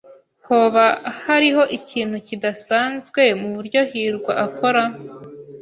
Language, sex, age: Kinyarwanda, female, 19-29